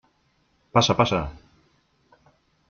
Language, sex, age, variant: Catalan, male, 40-49, Central